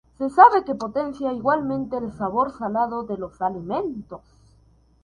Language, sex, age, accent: Spanish, male, under 19, Andino-Pacífico: Colombia, Perú, Ecuador, oeste de Bolivia y Venezuela andina